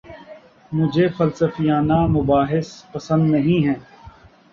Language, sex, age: Urdu, male, 40-49